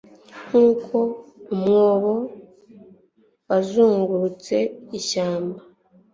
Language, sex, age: Kinyarwanda, female, 19-29